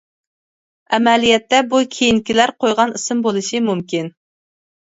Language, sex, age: Uyghur, female, 30-39